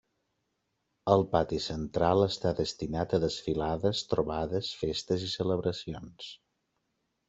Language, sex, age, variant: Catalan, male, 40-49, Balear